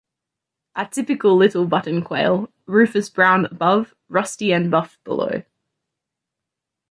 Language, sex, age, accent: English, female, 19-29, Australian English